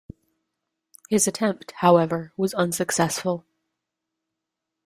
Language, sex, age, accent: English, female, under 19, United States English